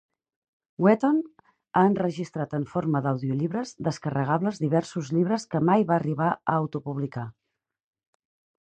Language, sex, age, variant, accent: Catalan, female, 40-49, Central, Camp de Tarragona